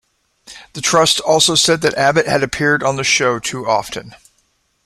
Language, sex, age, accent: English, male, 40-49, United States English